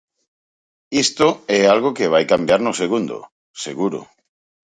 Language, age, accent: Galician, 40-49, Central (gheada)